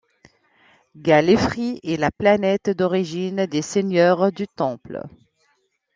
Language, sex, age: French, female, 40-49